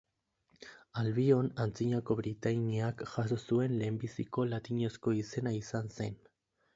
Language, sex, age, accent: Basque, male, 19-29, Mendebalekoa (Araba, Bizkaia, Gipuzkoako mendebaleko herri batzuk)